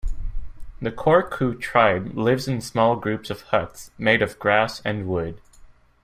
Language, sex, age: English, male, under 19